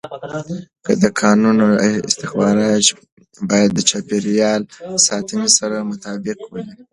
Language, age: Pashto, 19-29